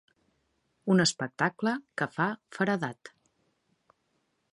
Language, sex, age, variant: Catalan, female, 40-49, Central